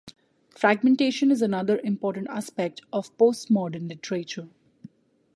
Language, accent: English, India and South Asia (India, Pakistan, Sri Lanka)